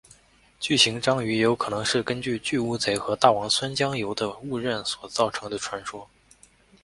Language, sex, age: Chinese, male, 19-29